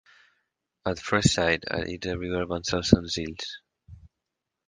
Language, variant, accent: Catalan, Central, Barceloní